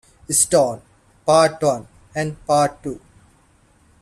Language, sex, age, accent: English, male, 19-29, India and South Asia (India, Pakistan, Sri Lanka)